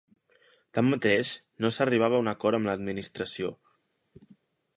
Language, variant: Catalan, Central